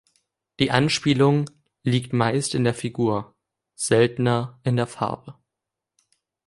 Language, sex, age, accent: German, male, under 19, Deutschland Deutsch